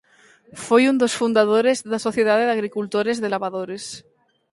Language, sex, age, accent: Galician, female, 19-29, Atlántico (seseo e gheada)